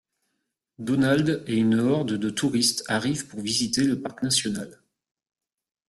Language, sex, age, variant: French, male, 40-49, Français de métropole